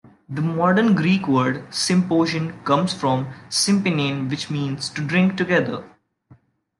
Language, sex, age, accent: English, male, 19-29, India and South Asia (India, Pakistan, Sri Lanka)